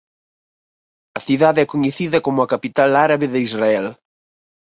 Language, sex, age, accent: Galician, male, 19-29, Normativo (estándar)